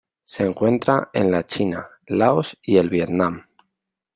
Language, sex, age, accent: Spanish, male, 30-39, España: Centro-Sur peninsular (Madrid, Toledo, Castilla-La Mancha)